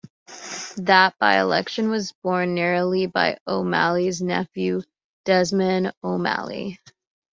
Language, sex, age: English, female, 19-29